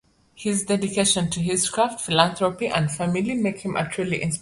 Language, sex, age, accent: English, female, 30-39, Southern African (South Africa, Zimbabwe, Namibia)